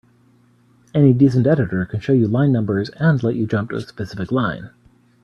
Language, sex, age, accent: English, male, 40-49, United States English